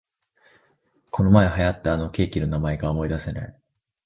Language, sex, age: Japanese, male, under 19